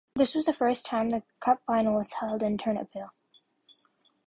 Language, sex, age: English, female, under 19